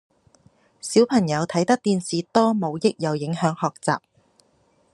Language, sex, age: Cantonese, female, under 19